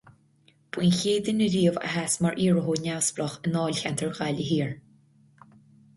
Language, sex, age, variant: Irish, female, 30-39, Gaeilge Chonnacht